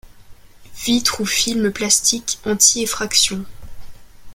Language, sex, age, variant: French, female, under 19, Français de métropole